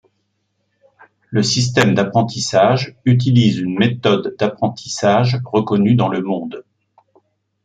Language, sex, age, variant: French, male, 60-69, Français de métropole